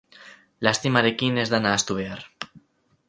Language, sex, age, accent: Basque, male, under 19, Mendebalekoa (Araba, Bizkaia, Gipuzkoako mendebaleko herri batzuk)